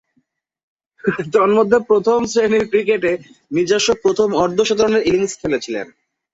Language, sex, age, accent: Bengali, male, 19-29, Native